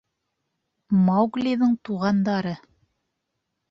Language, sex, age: Bashkir, female, 19-29